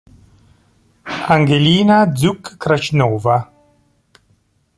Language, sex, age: Italian, male, 40-49